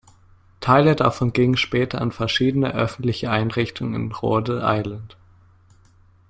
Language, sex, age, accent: German, male, under 19, Deutschland Deutsch